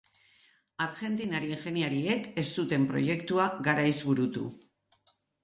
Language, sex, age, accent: Basque, female, 60-69, Mendebalekoa (Araba, Bizkaia, Gipuzkoako mendebaleko herri batzuk)